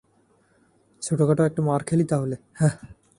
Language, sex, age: Bengali, male, 19-29